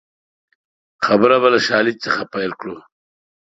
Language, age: Pashto, 50-59